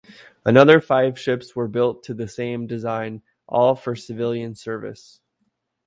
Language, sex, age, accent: English, male, 30-39, United States English